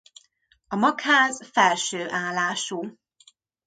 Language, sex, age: Hungarian, female, 30-39